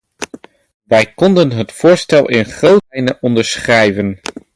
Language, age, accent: Dutch, 19-29, Nederlands Nederlands